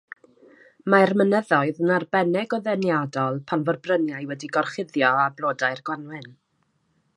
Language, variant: Welsh, South-Western Welsh